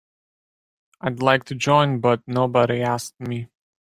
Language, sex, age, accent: English, male, 19-29, United States English